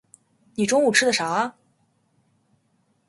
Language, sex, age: Chinese, female, 19-29